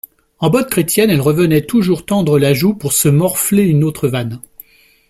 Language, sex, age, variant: French, male, 40-49, Français de métropole